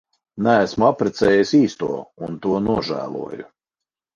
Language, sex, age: Latvian, male, 50-59